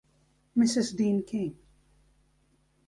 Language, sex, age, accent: English, male, 19-29, United States English